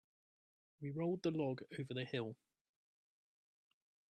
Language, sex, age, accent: English, male, 40-49, England English